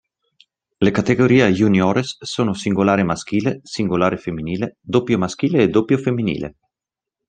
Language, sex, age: Italian, male, 30-39